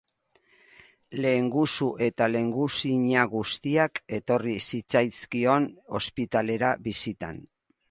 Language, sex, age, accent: Basque, female, 60-69, Erdialdekoa edo Nafarra (Gipuzkoa, Nafarroa)